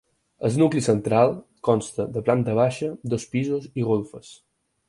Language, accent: Catalan, mallorquí